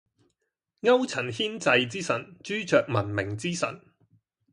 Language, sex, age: Cantonese, male, 30-39